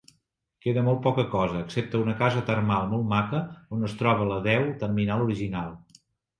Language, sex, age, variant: Catalan, male, 50-59, Central